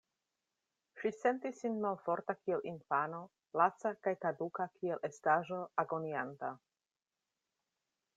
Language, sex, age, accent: Esperanto, female, 40-49, Internacia